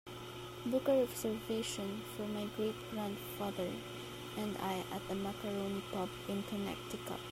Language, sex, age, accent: English, female, 19-29, Filipino